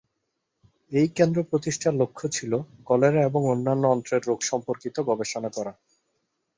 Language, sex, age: Bengali, male, 30-39